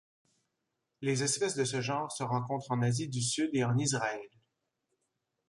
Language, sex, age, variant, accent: French, male, 19-29, Français d'Amérique du Nord, Français du Canada